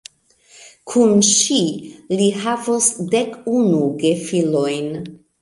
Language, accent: Esperanto, Internacia